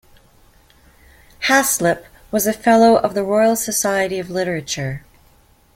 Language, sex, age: English, female, 50-59